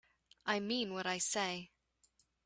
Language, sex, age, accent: English, female, 19-29, United States English